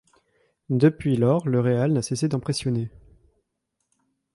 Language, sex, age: French, male, under 19